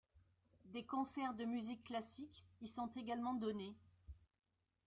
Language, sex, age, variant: French, female, 60-69, Français de métropole